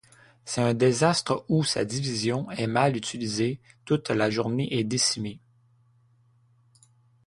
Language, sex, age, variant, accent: French, male, 19-29, Français d'Amérique du Nord, Français du Canada